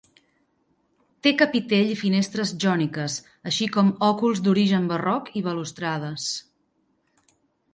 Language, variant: Catalan, Central